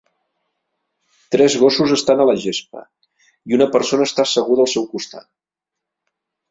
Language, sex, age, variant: Catalan, male, 40-49, Central